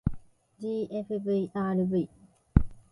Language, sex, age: Japanese, female, 19-29